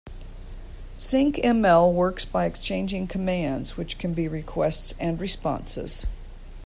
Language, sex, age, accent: English, female, 60-69, United States English